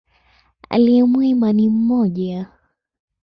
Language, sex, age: Swahili, female, 19-29